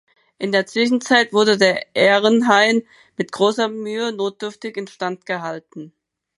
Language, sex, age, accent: German, female, 19-29, Deutschland Deutsch